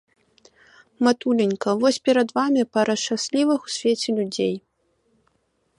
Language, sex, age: Belarusian, female, 19-29